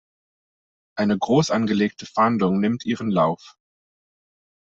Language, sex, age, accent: German, male, 30-39, Deutschland Deutsch